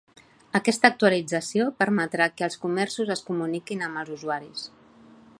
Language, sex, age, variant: Catalan, female, 40-49, Central